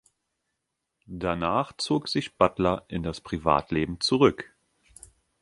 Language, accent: German, Deutschland Deutsch